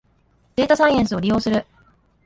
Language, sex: Japanese, female